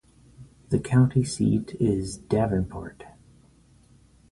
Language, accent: English, United States English